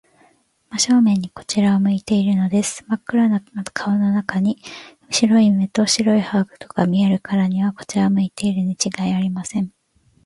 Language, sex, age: Japanese, female, 19-29